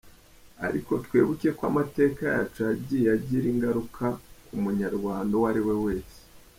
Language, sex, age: Kinyarwanda, male, 30-39